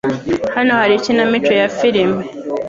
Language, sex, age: Kinyarwanda, female, 30-39